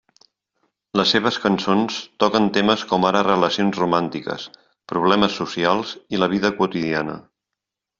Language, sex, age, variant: Catalan, male, 50-59, Central